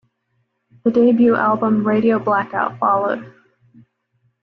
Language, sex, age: English, female, 30-39